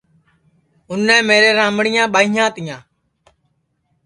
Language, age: Sansi, 19-29